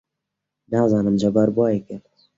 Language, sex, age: Central Kurdish, male, under 19